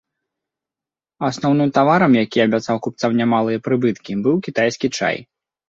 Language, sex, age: Belarusian, male, 30-39